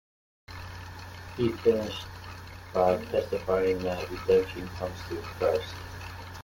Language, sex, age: English, male, 30-39